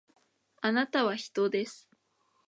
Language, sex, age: Japanese, female, 19-29